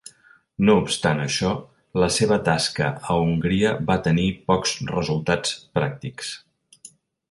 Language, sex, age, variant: Catalan, male, 50-59, Central